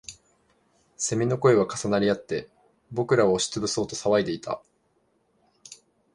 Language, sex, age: Japanese, male, 19-29